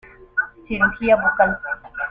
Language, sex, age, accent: Spanish, female, under 19, Andino-Pacífico: Colombia, Perú, Ecuador, oeste de Bolivia y Venezuela andina